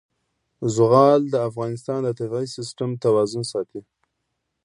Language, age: Pashto, 19-29